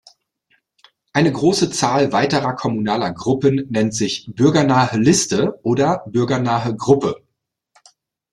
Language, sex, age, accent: German, male, 40-49, Deutschland Deutsch